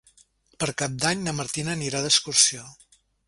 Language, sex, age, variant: Catalan, male, 60-69, Septentrional